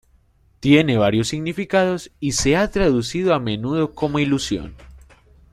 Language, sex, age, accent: Spanish, male, 19-29, Caribe: Cuba, Venezuela, Puerto Rico, República Dominicana, Panamá, Colombia caribeña, México caribeño, Costa del golfo de México